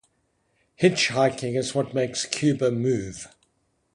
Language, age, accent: English, 60-69, Southern African (South Africa, Zimbabwe, Namibia)